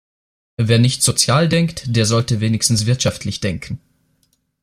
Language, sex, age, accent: German, male, 19-29, Österreichisches Deutsch